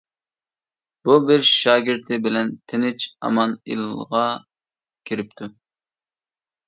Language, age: Uyghur, 30-39